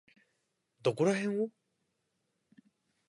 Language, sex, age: Japanese, male, 19-29